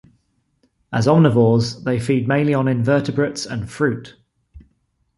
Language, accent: English, England English